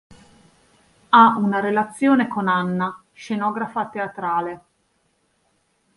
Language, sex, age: Italian, female, 30-39